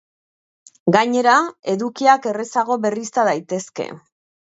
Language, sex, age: Basque, female, 50-59